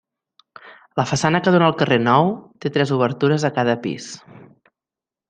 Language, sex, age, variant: Catalan, female, 40-49, Central